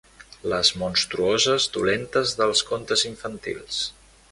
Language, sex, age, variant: Catalan, male, 19-29, Central